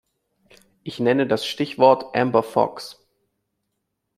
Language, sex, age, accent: German, male, 30-39, Deutschland Deutsch